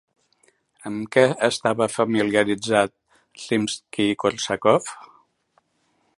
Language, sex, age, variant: Catalan, male, 60-69, Central